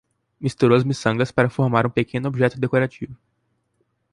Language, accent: Portuguese, Mineiro